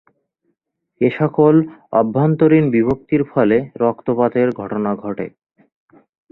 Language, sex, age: Bengali, male, 19-29